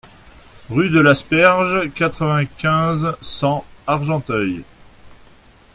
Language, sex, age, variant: French, male, 40-49, Français de métropole